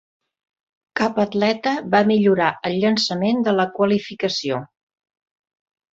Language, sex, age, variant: Catalan, female, 50-59, Central